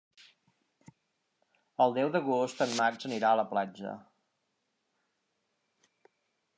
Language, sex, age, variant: Catalan, male, 50-59, Central